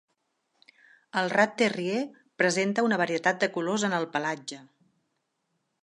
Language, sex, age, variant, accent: Catalan, female, 50-59, Central, central